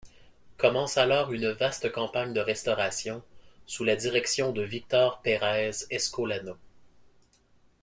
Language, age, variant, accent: French, 19-29, Français d'Amérique du Nord, Français du Canada